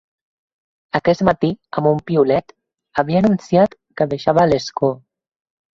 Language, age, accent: Catalan, 19-29, valencià